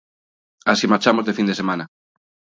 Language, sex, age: Galician, male, 30-39